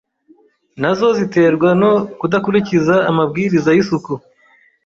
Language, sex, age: Kinyarwanda, male, 30-39